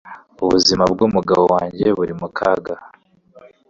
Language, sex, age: Kinyarwanda, male, 19-29